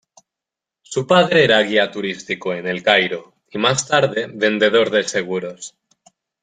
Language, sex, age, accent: Spanish, male, 19-29, España: Norte peninsular (Asturias, Castilla y León, Cantabria, País Vasco, Navarra, Aragón, La Rioja, Guadalajara, Cuenca)